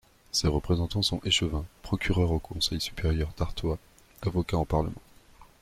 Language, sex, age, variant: French, male, 19-29, Français de métropole